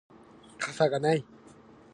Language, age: Japanese, 19-29